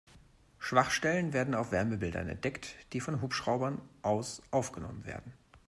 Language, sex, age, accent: German, male, 40-49, Deutschland Deutsch